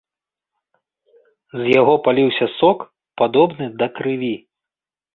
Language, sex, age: Belarusian, male, 30-39